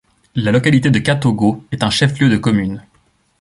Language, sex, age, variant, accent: French, male, 19-29, Français d'Europe, Français de Suisse